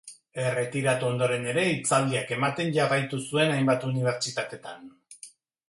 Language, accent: Basque, Erdialdekoa edo Nafarra (Gipuzkoa, Nafarroa)